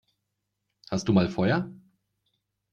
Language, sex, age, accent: German, male, 40-49, Deutschland Deutsch